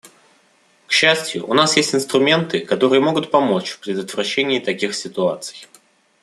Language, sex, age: Russian, male, 19-29